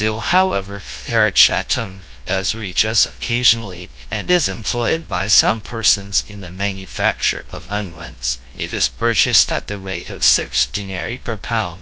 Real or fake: fake